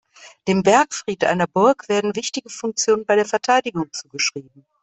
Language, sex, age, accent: German, female, 50-59, Deutschland Deutsch